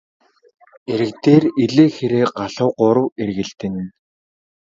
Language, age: Mongolian, 19-29